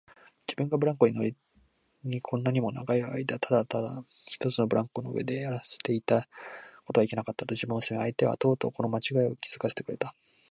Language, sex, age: Japanese, male, 19-29